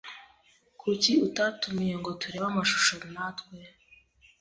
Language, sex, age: Kinyarwanda, female, 19-29